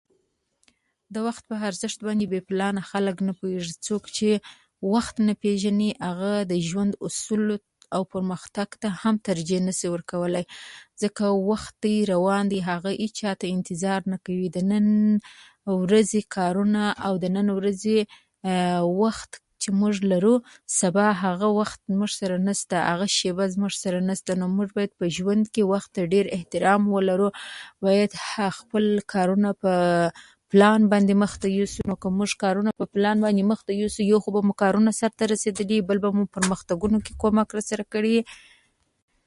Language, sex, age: Pashto, female, 19-29